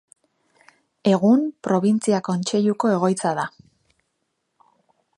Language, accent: Basque, Mendebalekoa (Araba, Bizkaia, Gipuzkoako mendebaleko herri batzuk)